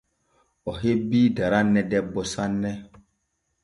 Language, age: Borgu Fulfulde, 30-39